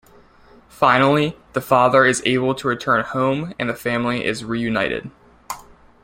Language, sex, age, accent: English, male, 19-29, United States English